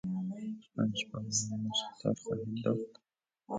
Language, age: Persian, 30-39